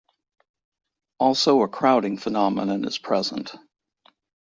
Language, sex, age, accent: English, male, 60-69, United States English